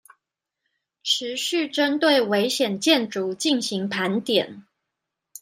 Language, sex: Chinese, female